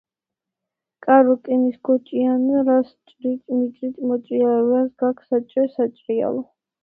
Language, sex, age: Georgian, female, under 19